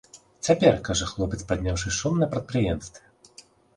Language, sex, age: Belarusian, male, 30-39